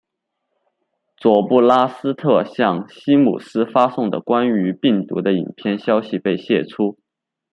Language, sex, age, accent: Chinese, male, 19-29, 出生地：四川省